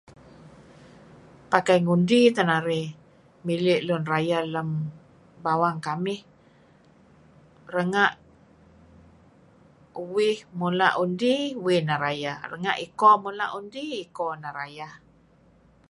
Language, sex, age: Kelabit, female, 60-69